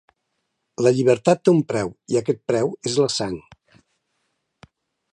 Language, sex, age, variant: Catalan, male, 60-69, Nord-Occidental